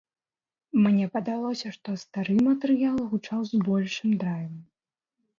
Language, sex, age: Belarusian, female, under 19